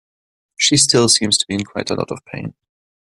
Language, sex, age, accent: English, male, 30-39, United States English